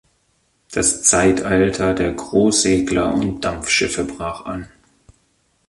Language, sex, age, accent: German, male, 30-39, Deutschland Deutsch